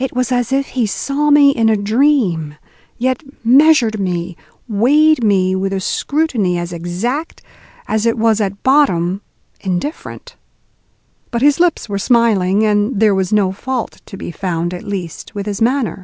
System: none